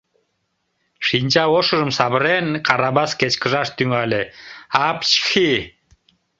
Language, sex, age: Mari, male, 50-59